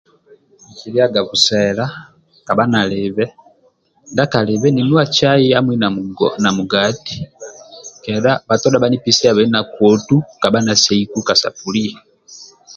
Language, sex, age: Amba (Uganda), male, 30-39